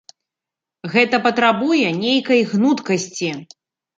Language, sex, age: Belarusian, female, 40-49